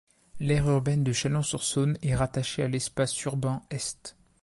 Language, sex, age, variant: French, male, 19-29, Français de métropole